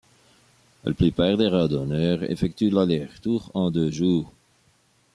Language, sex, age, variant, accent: French, male, 40-49, Français d'Amérique du Nord, Français du Canada